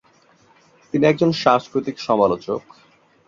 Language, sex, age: Bengali, male, 19-29